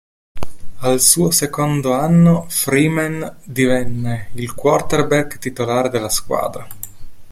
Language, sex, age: Italian, male, 30-39